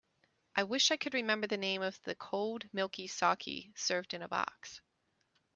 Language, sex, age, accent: English, female, 40-49, United States English